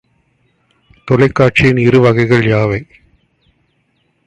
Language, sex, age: Tamil, male, 30-39